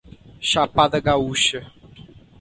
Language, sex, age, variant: Portuguese, male, 19-29, Portuguese (Brasil)